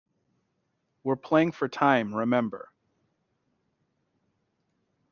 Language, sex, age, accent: English, male, 30-39, United States English